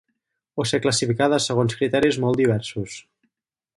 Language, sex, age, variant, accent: Catalan, male, 30-39, Central, central